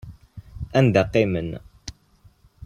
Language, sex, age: Kabyle, male, under 19